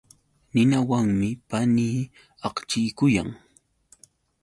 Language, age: Yauyos Quechua, 30-39